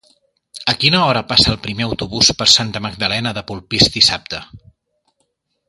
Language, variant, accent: Catalan, Central, central